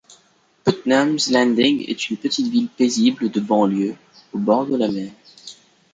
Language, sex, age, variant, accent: French, male, 19-29, Français des départements et régions d'outre-mer, Français de Guadeloupe